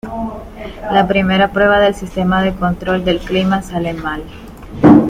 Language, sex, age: Spanish, female, 19-29